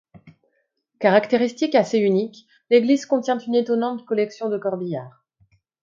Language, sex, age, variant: French, female, 30-39, Français de métropole